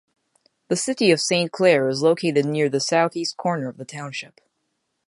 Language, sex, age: English, male, under 19